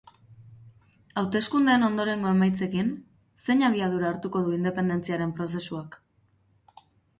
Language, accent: Basque, Erdialdekoa edo Nafarra (Gipuzkoa, Nafarroa)